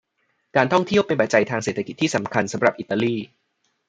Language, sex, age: Thai, male, 19-29